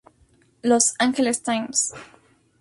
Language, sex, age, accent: Spanish, female, 19-29, México